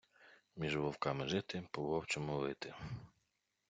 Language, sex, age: Ukrainian, male, 30-39